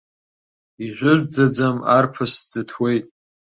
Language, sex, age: Abkhazian, male, under 19